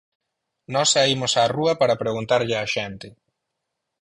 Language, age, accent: Galician, 30-39, Normativo (estándar)